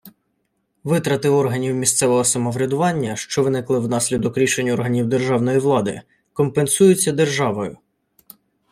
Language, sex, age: Ukrainian, male, under 19